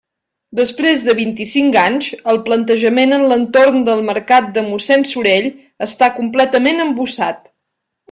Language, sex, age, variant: Catalan, female, 19-29, Central